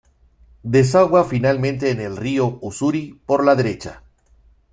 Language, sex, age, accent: Spanish, male, 50-59, México